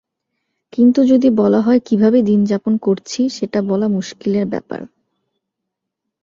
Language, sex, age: Bengali, female, 19-29